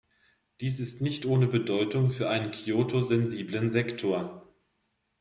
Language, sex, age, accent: German, female, 50-59, Deutschland Deutsch